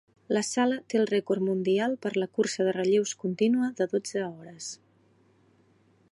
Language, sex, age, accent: Catalan, female, 19-29, central; nord-occidental